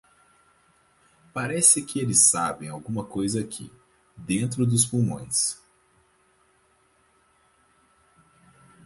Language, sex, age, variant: Portuguese, male, 30-39, Portuguese (Brasil)